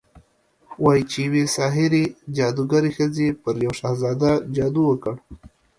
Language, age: Pashto, 19-29